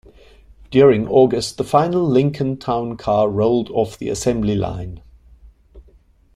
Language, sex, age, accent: English, male, 40-49, Southern African (South Africa, Zimbabwe, Namibia)